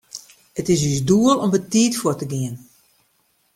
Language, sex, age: Western Frisian, female, 50-59